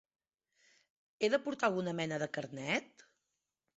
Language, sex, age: Catalan, female, 40-49